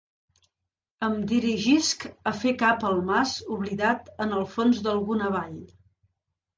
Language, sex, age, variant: Catalan, female, 40-49, Central